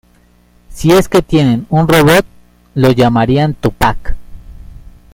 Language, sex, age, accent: Spanish, male, 30-39, México